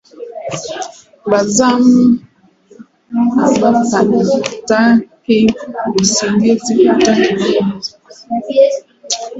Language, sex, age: Swahili, female, 19-29